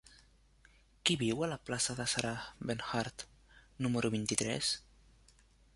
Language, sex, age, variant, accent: Catalan, male, under 19, Central, central